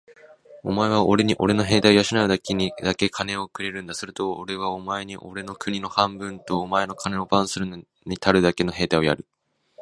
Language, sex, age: Japanese, male, 19-29